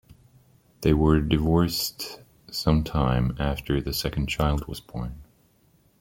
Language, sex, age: English, male, 30-39